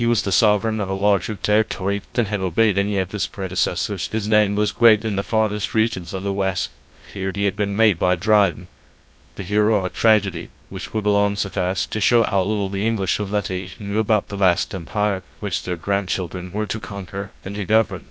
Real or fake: fake